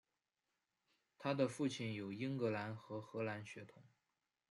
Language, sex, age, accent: Chinese, male, 19-29, 出生地：河南省